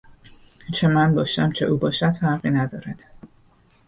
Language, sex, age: Persian, female, 40-49